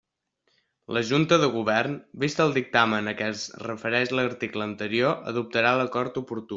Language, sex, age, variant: Catalan, male, under 19, Balear